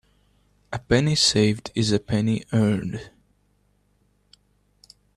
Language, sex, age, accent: English, male, 19-29, United States English